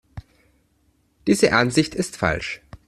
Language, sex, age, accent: German, male, 30-39, Deutschland Deutsch